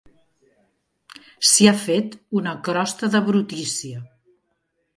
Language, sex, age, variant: Catalan, female, 50-59, Central